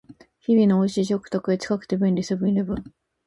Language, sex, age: Japanese, female, 19-29